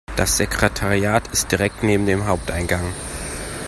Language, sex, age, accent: German, male, 30-39, Deutschland Deutsch